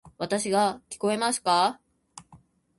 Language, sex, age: Japanese, female, 19-29